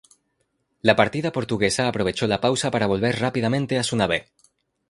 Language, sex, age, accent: Spanish, male, 19-29, España: Centro-Sur peninsular (Madrid, Toledo, Castilla-La Mancha)